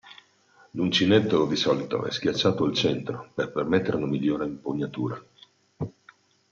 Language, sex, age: Italian, male, 50-59